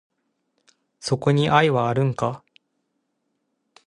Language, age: Japanese, 19-29